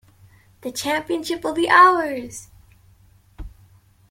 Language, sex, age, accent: English, female, 19-29, Southern African (South Africa, Zimbabwe, Namibia)